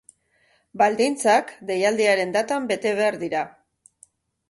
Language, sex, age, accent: Basque, female, 40-49, Mendebalekoa (Araba, Bizkaia, Gipuzkoako mendebaleko herri batzuk)